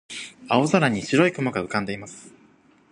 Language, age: Japanese, 19-29